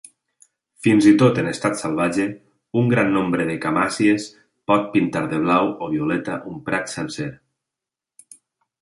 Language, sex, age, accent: Catalan, male, 30-39, valencià